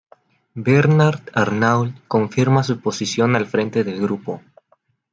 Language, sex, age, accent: Spanish, male, 19-29, México